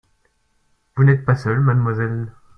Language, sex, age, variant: French, male, 19-29, Français de métropole